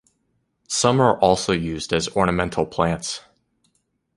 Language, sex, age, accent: English, male, 19-29, United States English